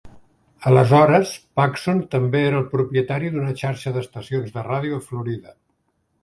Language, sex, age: Catalan, male, 70-79